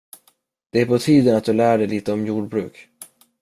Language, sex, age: Swedish, male, under 19